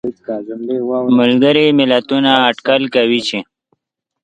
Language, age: Pashto, 19-29